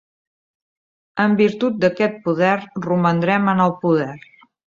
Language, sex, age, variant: Catalan, female, 50-59, Central